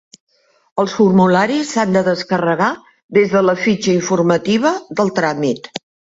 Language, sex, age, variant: Catalan, female, 70-79, Central